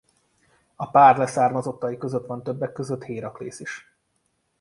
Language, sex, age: Hungarian, male, 30-39